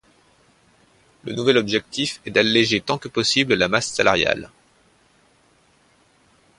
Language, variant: French, Français de métropole